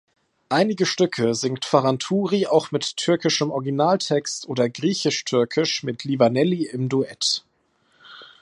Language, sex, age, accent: German, male, 19-29, Deutschland Deutsch